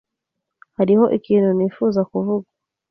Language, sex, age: Kinyarwanda, female, 30-39